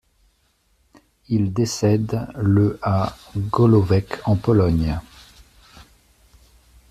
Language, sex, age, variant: French, male, 40-49, Français de métropole